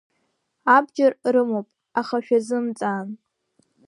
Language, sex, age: Abkhazian, female, under 19